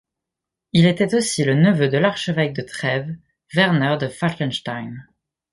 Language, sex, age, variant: French, male, under 19, Français de métropole